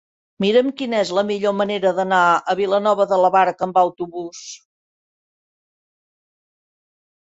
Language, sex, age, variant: Catalan, female, 60-69, Central